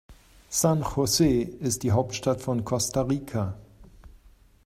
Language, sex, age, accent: German, male, 50-59, Deutschland Deutsch